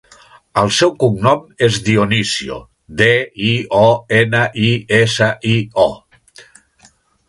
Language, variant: Catalan, Nord-Occidental